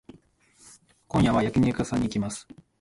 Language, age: Japanese, 30-39